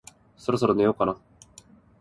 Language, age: Japanese, 19-29